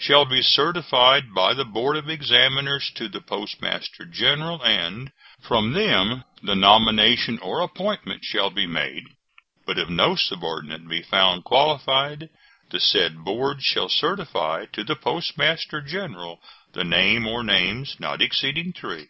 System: none